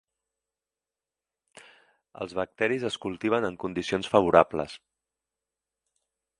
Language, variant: Catalan, Central